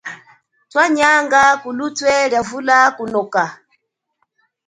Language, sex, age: Chokwe, female, 30-39